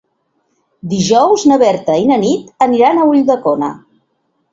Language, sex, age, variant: Catalan, female, 50-59, Central